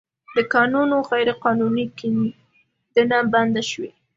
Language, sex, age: Pashto, female, under 19